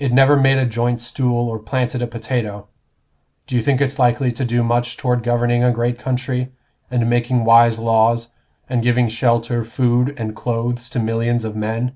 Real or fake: real